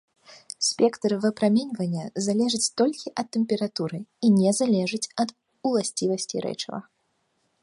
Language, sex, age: Belarusian, female, 19-29